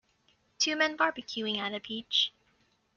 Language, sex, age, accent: English, female, 19-29, United States English